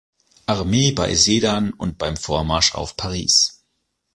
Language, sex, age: German, male, 40-49